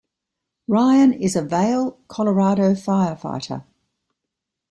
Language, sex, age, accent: English, female, 70-79, Australian English